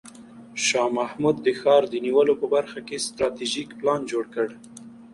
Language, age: Pashto, 19-29